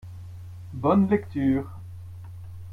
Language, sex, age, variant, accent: French, male, 70-79, Français d'Europe, Français de Belgique